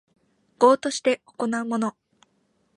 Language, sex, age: Japanese, female, 19-29